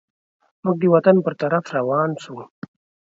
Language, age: Pashto, 19-29